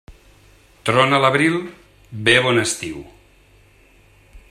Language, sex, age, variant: Catalan, male, 40-49, Central